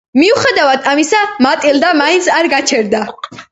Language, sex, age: Georgian, female, under 19